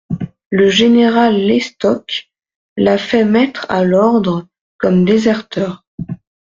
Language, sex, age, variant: French, female, 19-29, Français de métropole